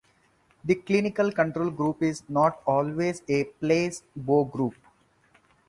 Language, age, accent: English, 19-29, India and South Asia (India, Pakistan, Sri Lanka)